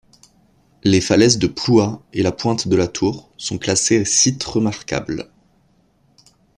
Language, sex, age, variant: French, male, 30-39, Français de métropole